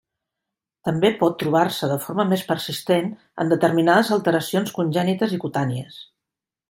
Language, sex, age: Catalan, female, 50-59